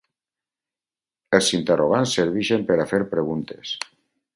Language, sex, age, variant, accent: Catalan, male, 50-59, Valencià meridional, valencià